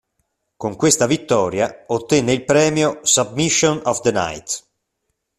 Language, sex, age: Italian, male, 40-49